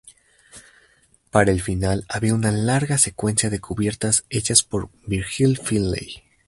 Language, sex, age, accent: Spanish, male, 19-29, México